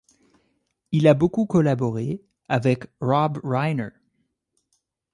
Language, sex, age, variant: French, male, 19-29, Français de métropole